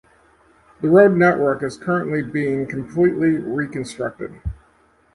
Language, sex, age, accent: English, male, 70-79, United States English